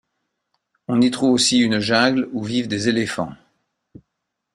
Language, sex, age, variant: French, male, 60-69, Français de métropole